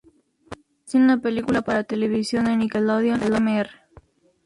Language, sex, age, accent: Spanish, female, 19-29, México